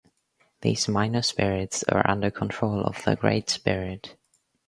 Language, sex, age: English, female, under 19